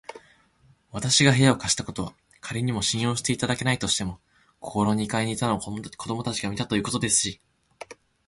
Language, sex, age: Japanese, male, 19-29